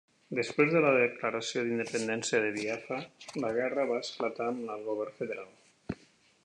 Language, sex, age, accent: Catalan, male, 50-59, valencià